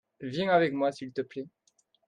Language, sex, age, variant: French, male, 40-49, Français de métropole